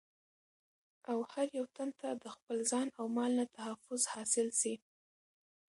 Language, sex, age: Pashto, female, under 19